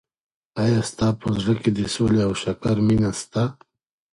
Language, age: Pashto, 30-39